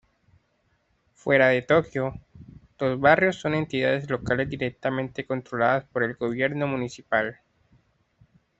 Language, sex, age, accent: Spanish, male, 19-29, Caribe: Cuba, Venezuela, Puerto Rico, República Dominicana, Panamá, Colombia caribeña, México caribeño, Costa del golfo de México